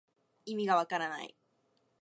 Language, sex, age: Japanese, female, 19-29